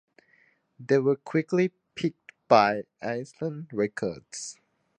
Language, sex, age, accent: English, male, 19-29, Filipino